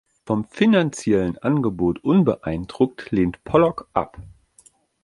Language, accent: German, Deutschland Deutsch